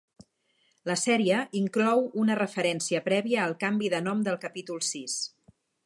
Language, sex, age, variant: Catalan, female, 40-49, Central